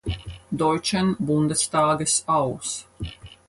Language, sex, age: German, female, 50-59